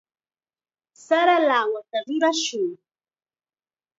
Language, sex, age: Chiquián Ancash Quechua, female, 30-39